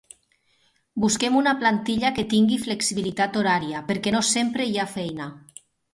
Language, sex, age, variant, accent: Catalan, female, 40-49, Nord-Occidental, nord-occidental